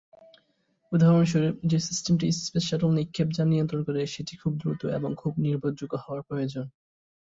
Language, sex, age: Bengali, male, 19-29